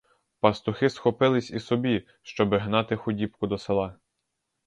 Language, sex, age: Ukrainian, male, 19-29